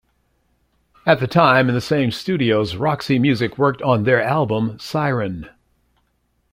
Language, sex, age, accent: English, male, 60-69, United States English